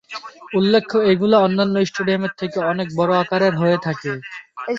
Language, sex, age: Bengali, male, 19-29